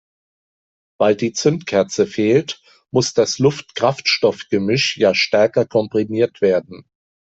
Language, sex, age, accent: German, male, 60-69, Deutschland Deutsch